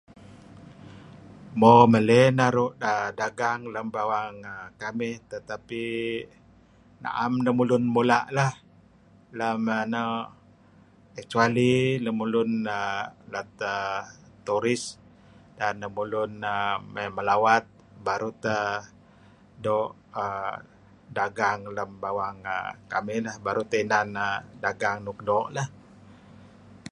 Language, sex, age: Kelabit, male, 60-69